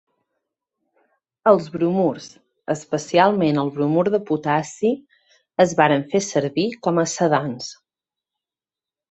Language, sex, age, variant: Catalan, female, 30-39, Central